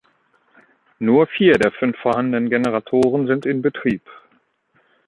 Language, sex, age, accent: German, male, 30-39, Deutschland Deutsch